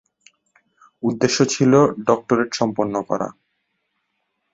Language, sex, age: Bengali, male, 19-29